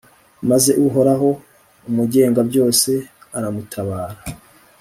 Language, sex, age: Kinyarwanda, female, 30-39